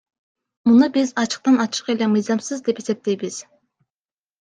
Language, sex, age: Kyrgyz, female, 19-29